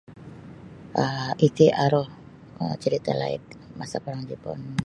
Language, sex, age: Sabah Bisaya, female, 50-59